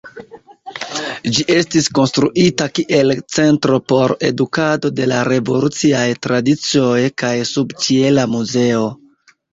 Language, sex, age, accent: Esperanto, male, 30-39, Internacia